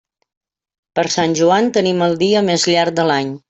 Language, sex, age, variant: Catalan, female, 60-69, Central